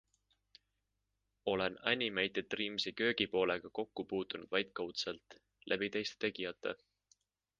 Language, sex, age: Estonian, male, 19-29